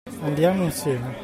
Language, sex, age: Italian, male, 40-49